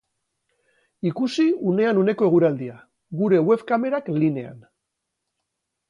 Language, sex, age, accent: Basque, male, 40-49, Mendebalekoa (Araba, Bizkaia, Gipuzkoako mendebaleko herri batzuk)